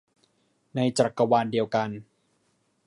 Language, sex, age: Thai, male, 19-29